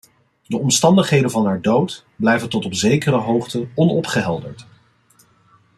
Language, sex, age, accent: Dutch, male, 40-49, Nederlands Nederlands